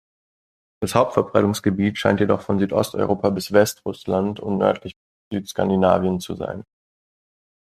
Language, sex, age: German, male, 19-29